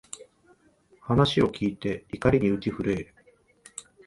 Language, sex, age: Japanese, male, 40-49